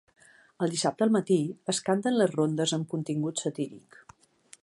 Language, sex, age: Catalan, female, 50-59